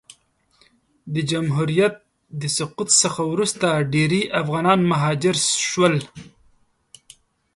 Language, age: Pashto, 19-29